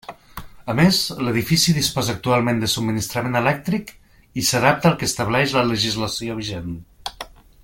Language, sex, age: Catalan, male, 40-49